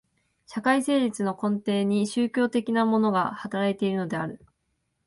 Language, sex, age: Japanese, female, 19-29